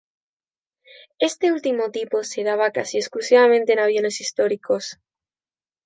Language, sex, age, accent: Spanish, female, under 19, España: Sur peninsular (Andalucia, Extremadura, Murcia)